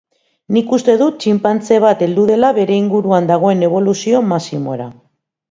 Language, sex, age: Basque, female, 50-59